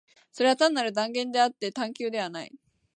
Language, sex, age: Japanese, female, 19-29